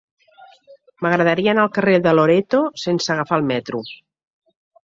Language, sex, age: Catalan, female, 50-59